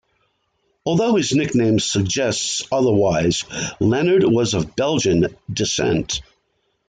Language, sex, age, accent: English, male, 50-59, United States English